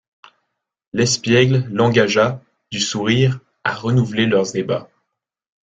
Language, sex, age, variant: French, male, 19-29, Français de métropole